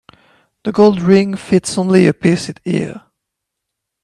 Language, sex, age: English, male, 19-29